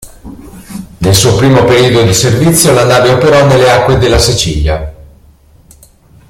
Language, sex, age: Italian, male, 50-59